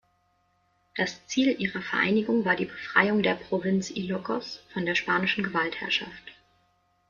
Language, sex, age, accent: German, female, 19-29, Deutschland Deutsch